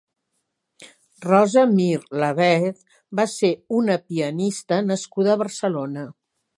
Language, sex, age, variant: Catalan, female, 60-69, Central